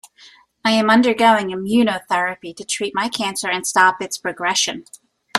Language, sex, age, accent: English, female, 40-49, United States English